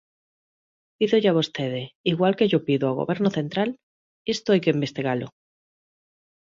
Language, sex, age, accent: Galician, female, 40-49, Normativo (estándar)